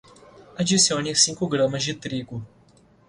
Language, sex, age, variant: Portuguese, male, 19-29, Portuguese (Brasil)